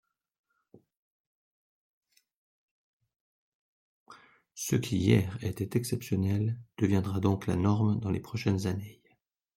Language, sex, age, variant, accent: French, male, 40-49, Français d'Europe, Français de Suisse